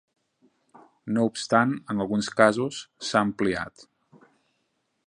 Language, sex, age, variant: Catalan, male, 30-39, Central